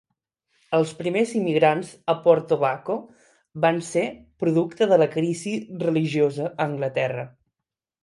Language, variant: Catalan, Central